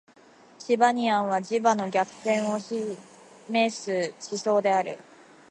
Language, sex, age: Japanese, female, 19-29